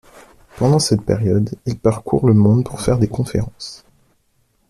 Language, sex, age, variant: French, male, under 19, Français de métropole